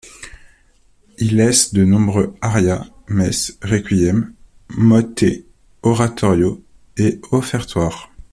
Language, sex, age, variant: French, male, 19-29, Français de métropole